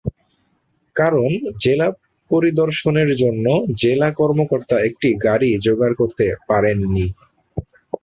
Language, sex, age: Bengali, male, 19-29